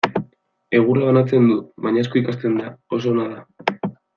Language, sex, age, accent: Basque, male, 19-29, Erdialdekoa edo Nafarra (Gipuzkoa, Nafarroa)